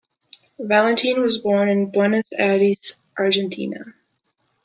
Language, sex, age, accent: English, male, 19-29, United States English